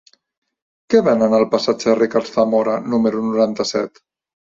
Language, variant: Catalan, Central